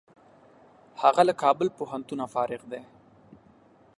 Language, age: Pashto, 30-39